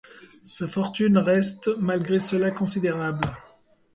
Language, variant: French, Français de métropole